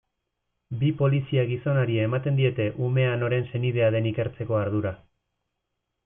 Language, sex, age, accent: Basque, male, 30-39, Erdialdekoa edo Nafarra (Gipuzkoa, Nafarroa)